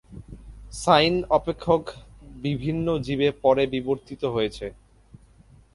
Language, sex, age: Bengali, male, 19-29